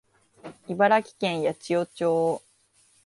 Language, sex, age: Japanese, female, 19-29